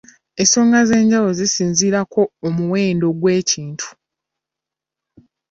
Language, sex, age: Ganda, female, 19-29